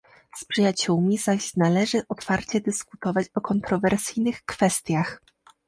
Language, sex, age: Polish, female, 19-29